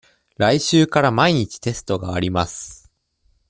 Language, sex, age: Japanese, male, 19-29